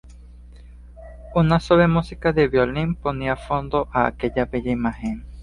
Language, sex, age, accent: Spanish, male, 19-29, Caribe: Cuba, Venezuela, Puerto Rico, República Dominicana, Panamá, Colombia caribeña, México caribeño, Costa del golfo de México